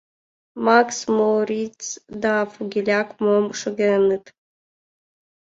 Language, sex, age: Mari, female, under 19